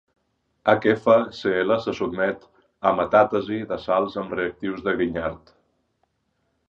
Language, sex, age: Catalan, male, 40-49